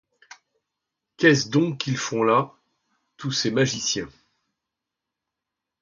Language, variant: French, Français de métropole